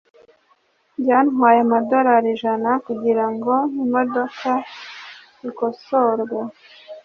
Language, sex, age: Kinyarwanda, female, 30-39